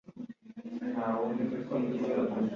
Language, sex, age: Kinyarwanda, female, 19-29